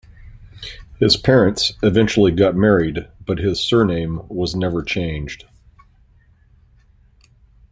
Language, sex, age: English, male, 50-59